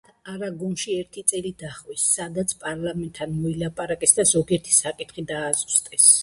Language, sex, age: Georgian, female, 60-69